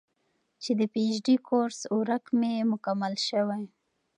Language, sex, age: Pashto, female, 19-29